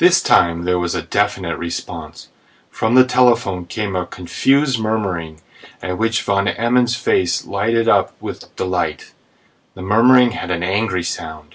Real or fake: real